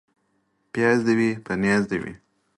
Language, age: Pashto, 19-29